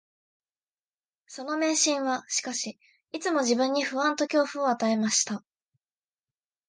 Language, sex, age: Japanese, female, 19-29